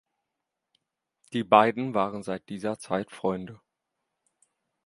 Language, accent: German, Deutschland Deutsch